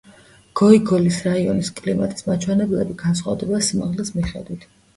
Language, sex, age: Georgian, female, 19-29